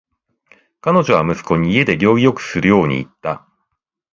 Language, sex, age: Japanese, male, 40-49